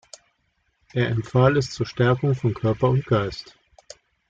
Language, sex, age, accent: German, male, 40-49, Deutschland Deutsch